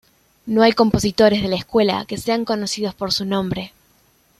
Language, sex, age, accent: Spanish, female, 19-29, Rioplatense: Argentina, Uruguay, este de Bolivia, Paraguay